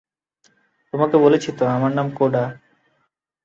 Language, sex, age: Bengali, male, 19-29